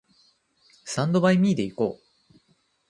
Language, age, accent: Japanese, 19-29, 標準語